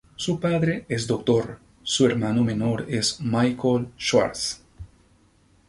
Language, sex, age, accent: Spanish, male, 30-39, Andino-Pacífico: Colombia, Perú, Ecuador, oeste de Bolivia y Venezuela andina